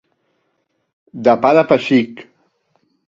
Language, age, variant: Catalan, 50-59, Central